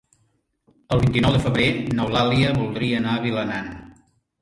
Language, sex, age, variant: Catalan, male, 60-69, Central